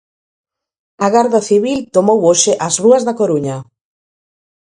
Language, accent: Galician, Normativo (estándar)